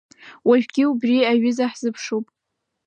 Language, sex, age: Abkhazian, female, 19-29